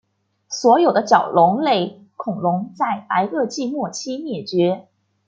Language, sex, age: Chinese, female, 19-29